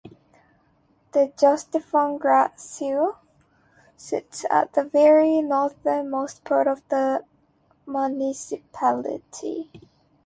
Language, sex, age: English, female, 19-29